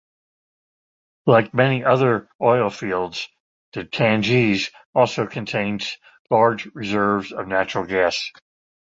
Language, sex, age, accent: English, male, 70-79, England English